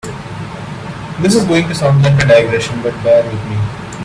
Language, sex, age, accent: English, male, 19-29, India and South Asia (India, Pakistan, Sri Lanka)